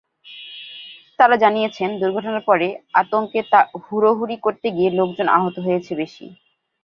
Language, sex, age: Bengali, female, 19-29